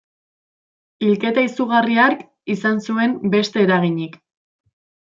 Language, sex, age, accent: Basque, female, 19-29, Mendebalekoa (Araba, Bizkaia, Gipuzkoako mendebaleko herri batzuk)